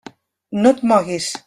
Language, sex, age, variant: Catalan, female, 50-59, Central